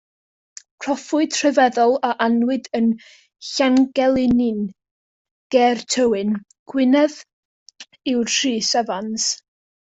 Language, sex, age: Welsh, female, under 19